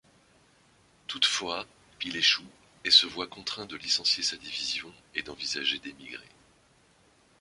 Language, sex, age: French, male, 50-59